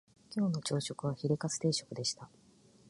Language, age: Japanese, 50-59